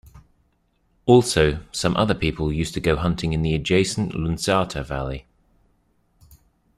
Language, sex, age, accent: English, male, 30-39, England English